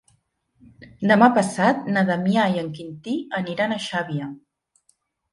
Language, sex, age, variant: Catalan, female, 50-59, Central